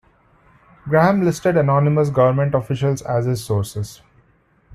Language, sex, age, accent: English, male, 30-39, India and South Asia (India, Pakistan, Sri Lanka)